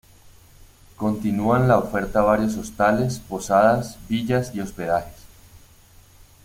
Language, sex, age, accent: Spanish, male, 19-29, Andino-Pacífico: Colombia, Perú, Ecuador, oeste de Bolivia y Venezuela andina